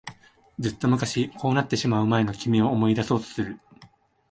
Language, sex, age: Japanese, male, 19-29